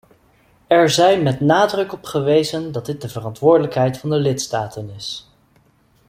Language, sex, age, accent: Dutch, male, 19-29, Nederlands Nederlands